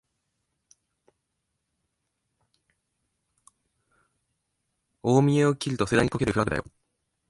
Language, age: Japanese, 19-29